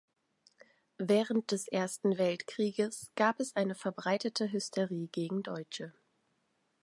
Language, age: German, 19-29